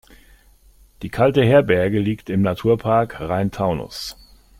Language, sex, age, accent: German, male, 60-69, Deutschland Deutsch